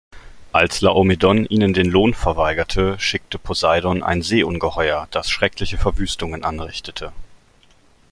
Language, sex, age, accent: German, male, 19-29, Deutschland Deutsch